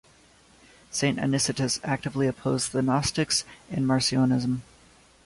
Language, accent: English, United States English